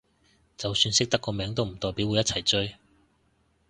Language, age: Cantonese, 30-39